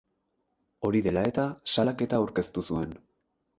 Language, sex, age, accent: Basque, male, 19-29, Erdialdekoa edo Nafarra (Gipuzkoa, Nafarroa)